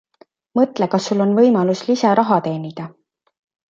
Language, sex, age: Estonian, female, 30-39